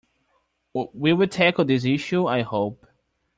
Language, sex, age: English, male, 19-29